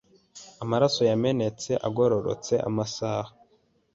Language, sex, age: Kinyarwanda, male, 19-29